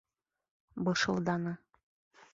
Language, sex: Bashkir, female